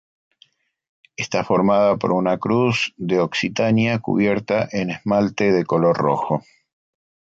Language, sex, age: Spanish, male, 50-59